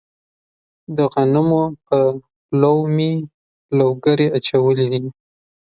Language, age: Pashto, 30-39